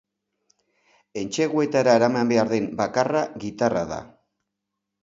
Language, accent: Basque, Mendebalekoa (Araba, Bizkaia, Gipuzkoako mendebaleko herri batzuk)